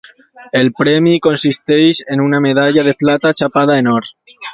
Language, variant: Catalan, Alacantí